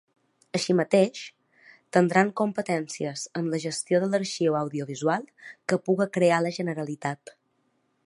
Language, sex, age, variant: Catalan, female, 30-39, Balear